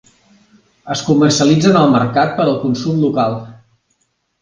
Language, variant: Catalan, Central